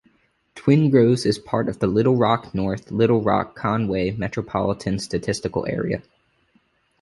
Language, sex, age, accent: English, male, 19-29, United States English